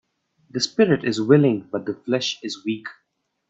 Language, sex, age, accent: English, male, 30-39, India and South Asia (India, Pakistan, Sri Lanka)